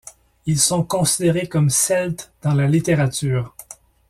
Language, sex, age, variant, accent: French, male, 40-49, Français d'Amérique du Nord, Français du Canada